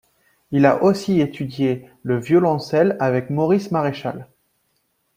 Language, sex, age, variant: French, male, 30-39, Français de métropole